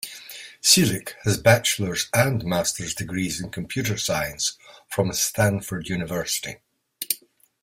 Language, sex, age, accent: English, male, 70-79, Scottish English